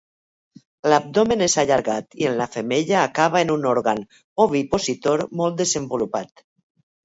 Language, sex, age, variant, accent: Catalan, female, 50-59, Valencià meridional, valencià